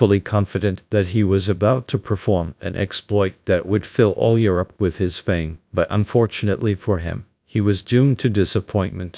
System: TTS, GradTTS